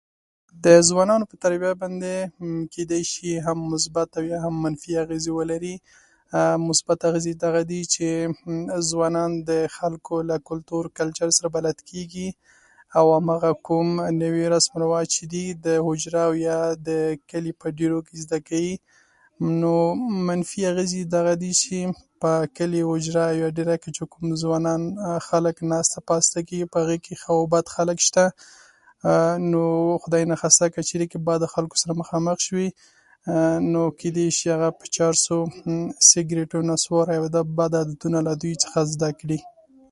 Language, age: Pashto, 19-29